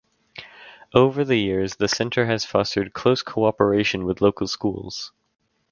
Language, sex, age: English, male, under 19